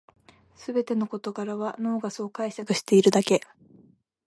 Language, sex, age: Japanese, female, 19-29